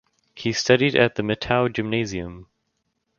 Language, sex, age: English, male, under 19